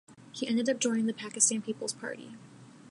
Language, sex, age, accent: English, female, 19-29, United States English